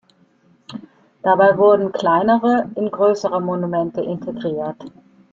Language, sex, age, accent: German, female, 50-59, Deutschland Deutsch